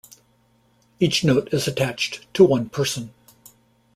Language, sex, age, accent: English, male, 60-69, United States English